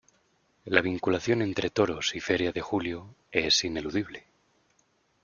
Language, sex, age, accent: Spanish, male, 19-29, España: Centro-Sur peninsular (Madrid, Toledo, Castilla-La Mancha)